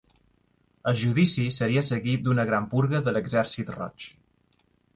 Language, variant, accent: Catalan, Balear, mallorquí